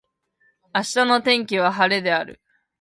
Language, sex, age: Japanese, female, 19-29